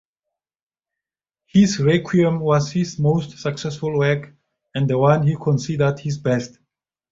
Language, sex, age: English, male, 50-59